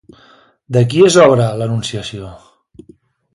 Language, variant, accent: Catalan, Central, central